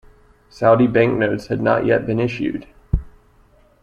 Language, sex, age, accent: English, male, 19-29, United States English